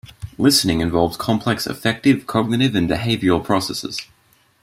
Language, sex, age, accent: English, male, under 19, Australian English